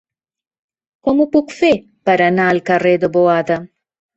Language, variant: Catalan, Septentrional